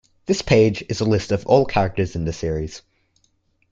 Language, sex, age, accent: English, male, under 19, Australian English